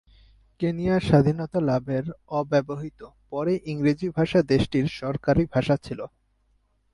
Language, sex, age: Bengali, male, 19-29